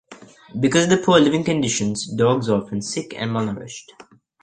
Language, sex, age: English, male, under 19